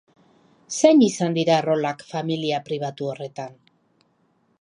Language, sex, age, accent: Basque, female, 50-59, Mendebalekoa (Araba, Bizkaia, Gipuzkoako mendebaleko herri batzuk)